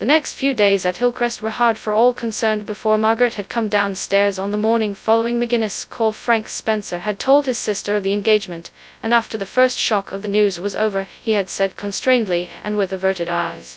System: TTS, FastPitch